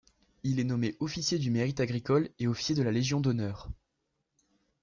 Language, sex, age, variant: French, male, under 19, Français de métropole